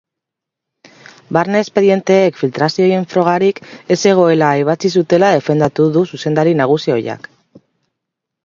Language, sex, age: Basque, female, 40-49